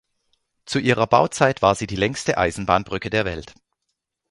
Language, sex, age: German, male, 40-49